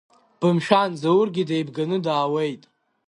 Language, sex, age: Abkhazian, male, under 19